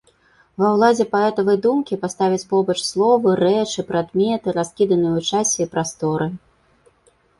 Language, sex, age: Belarusian, female, 30-39